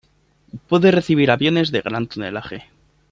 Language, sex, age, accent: Spanish, male, 19-29, España: Centro-Sur peninsular (Madrid, Toledo, Castilla-La Mancha)